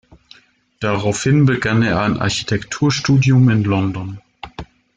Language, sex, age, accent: German, male, 30-39, Deutschland Deutsch